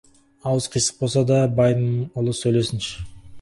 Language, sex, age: Kazakh, male, 19-29